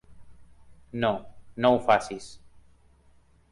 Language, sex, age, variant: Catalan, male, 30-39, Balear